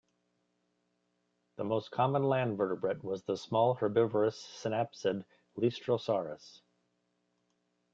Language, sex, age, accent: English, male, 60-69, United States English